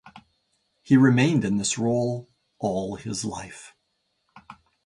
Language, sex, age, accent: English, male, 50-59, Canadian English